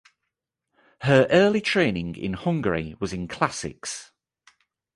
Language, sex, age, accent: English, male, 30-39, England English